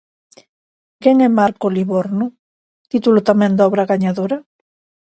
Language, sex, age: Galician, female, 50-59